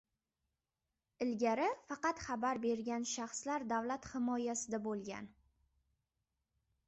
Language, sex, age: Uzbek, female, under 19